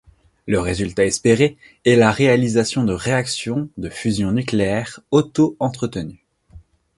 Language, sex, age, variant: French, male, under 19, Français de métropole